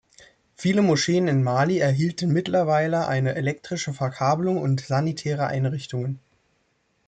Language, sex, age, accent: German, male, 19-29, Deutschland Deutsch